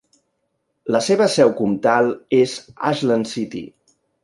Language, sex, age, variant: Catalan, male, 30-39, Central